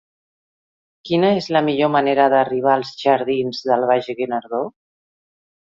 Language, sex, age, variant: Catalan, female, 40-49, Central